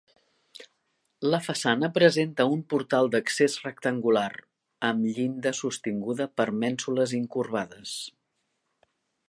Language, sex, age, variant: Catalan, female, 50-59, Central